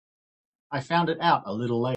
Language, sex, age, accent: English, male, 30-39, Australian English